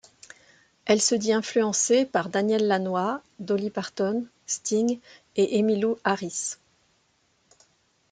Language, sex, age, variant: French, female, 40-49, Français de métropole